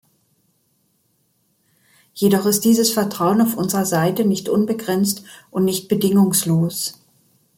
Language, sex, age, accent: German, female, 60-69, Deutschland Deutsch